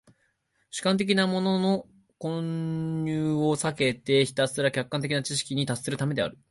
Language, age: Japanese, 19-29